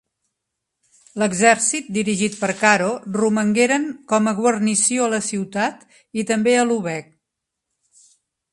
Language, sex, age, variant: Catalan, female, 60-69, Central